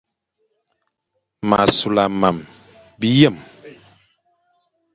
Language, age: Fang, 40-49